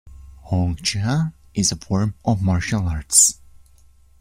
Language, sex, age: English, male, 19-29